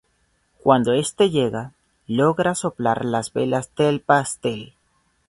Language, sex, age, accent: Spanish, male, 19-29, Caribe: Cuba, Venezuela, Puerto Rico, República Dominicana, Panamá, Colombia caribeña, México caribeño, Costa del golfo de México